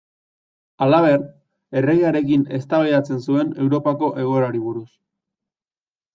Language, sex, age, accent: Basque, male, 19-29, Erdialdekoa edo Nafarra (Gipuzkoa, Nafarroa)